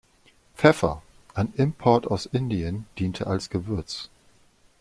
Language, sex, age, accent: German, male, 40-49, Deutschland Deutsch